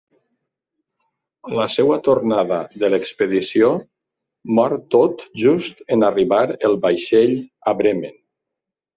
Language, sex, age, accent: Catalan, male, 50-59, valencià